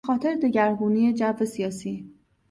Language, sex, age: Persian, female, 30-39